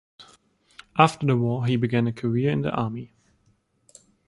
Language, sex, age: English, male, under 19